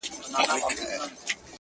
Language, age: Pashto, 30-39